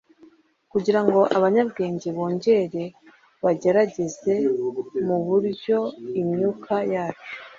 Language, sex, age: Kinyarwanda, female, 30-39